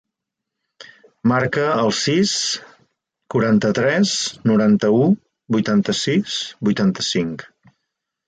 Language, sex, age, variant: Catalan, male, 50-59, Central